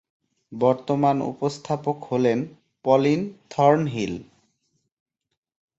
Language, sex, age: Bengali, male, 30-39